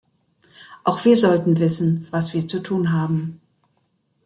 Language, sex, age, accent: German, female, 60-69, Deutschland Deutsch